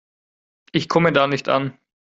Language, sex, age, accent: German, male, 19-29, Österreichisches Deutsch